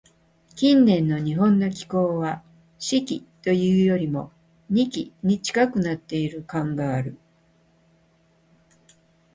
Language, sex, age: Japanese, female, 70-79